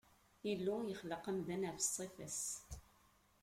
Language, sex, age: Kabyle, female, 80-89